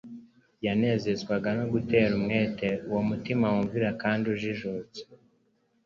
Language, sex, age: Kinyarwanda, male, 19-29